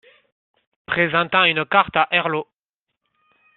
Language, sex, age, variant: French, male, 19-29, Français de métropole